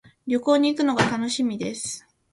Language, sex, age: Japanese, female, 19-29